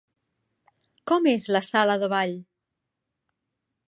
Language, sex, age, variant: Catalan, female, 40-49, Central